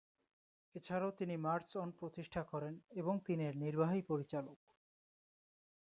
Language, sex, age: Bengali, male, 19-29